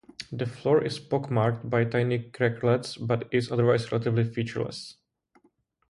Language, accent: English, Czech